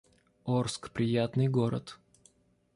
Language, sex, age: Russian, male, 30-39